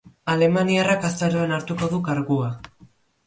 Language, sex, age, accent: Basque, male, under 19, Erdialdekoa edo Nafarra (Gipuzkoa, Nafarroa)